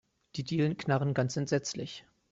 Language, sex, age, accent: German, male, 19-29, Deutschland Deutsch